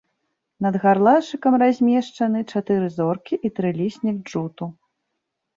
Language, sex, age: Belarusian, female, 30-39